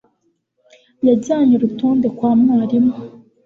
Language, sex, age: Kinyarwanda, female, 19-29